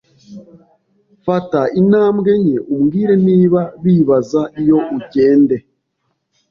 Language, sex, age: Kinyarwanda, male, 19-29